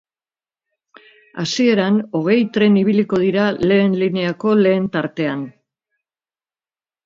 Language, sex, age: Basque, female, 70-79